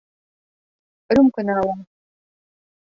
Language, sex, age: Bashkir, female, 19-29